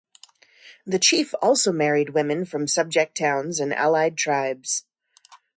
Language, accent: English, United States English